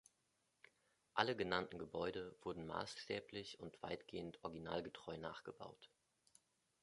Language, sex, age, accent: German, male, 30-39, Deutschland Deutsch